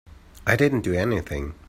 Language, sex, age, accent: English, male, 30-39, England English